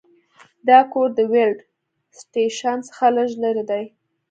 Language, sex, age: Pashto, female, 19-29